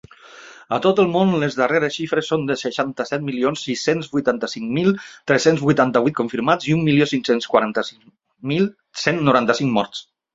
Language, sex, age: Catalan, male, 50-59